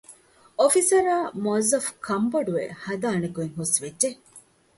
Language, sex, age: Divehi, female, 40-49